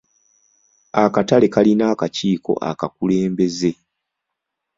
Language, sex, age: Ganda, male, 30-39